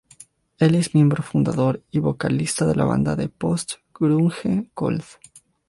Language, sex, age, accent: Spanish, male, 19-29, Andino-Pacífico: Colombia, Perú, Ecuador, oeste de Bolivia y Venezuela andina